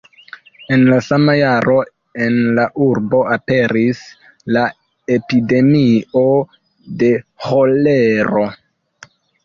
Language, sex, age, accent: Esperanto, male, 19-29, Internacia